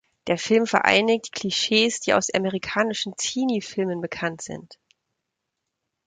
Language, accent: German, Deutschland Deutsch